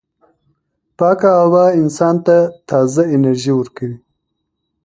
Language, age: Pashto, 19-29